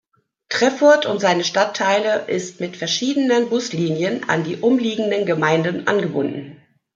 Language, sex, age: German, female, 50-59